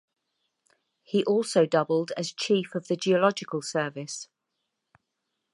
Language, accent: English, England English